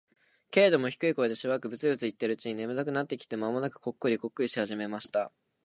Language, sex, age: Japanese, male, 19-29